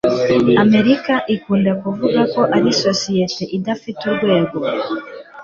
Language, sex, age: Kinyarwanda, female, 19-29